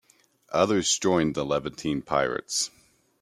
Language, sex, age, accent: English, male, 30-39, United States English